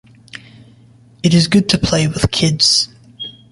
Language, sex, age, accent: English, male, 19-29, United States English